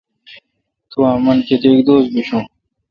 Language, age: Kalkoti, 19-29